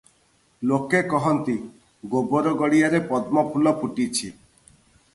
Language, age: Odia, 30-39